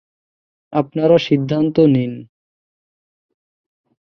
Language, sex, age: Bengali, male, 19-29